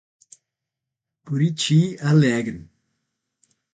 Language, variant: Portuguese, Portuguese (Brasil)